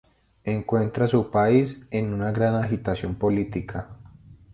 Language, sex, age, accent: Spanish, male, 19-29, Andino-Pacífico: Colombia, Perú, Ecuador, oeste de Bolivia y Venezuela andina